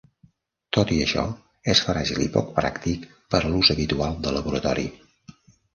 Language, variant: Catalan, Central